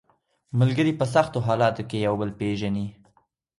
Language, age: Pashto, 19-29